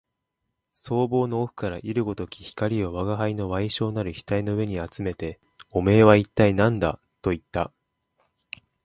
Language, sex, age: Japanese, male, 19-29